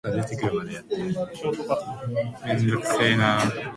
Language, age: Japanese, 19-29